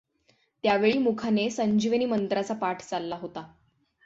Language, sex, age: Marathi, female, 19-29